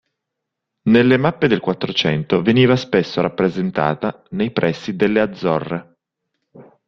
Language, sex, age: Italian, male, 30-39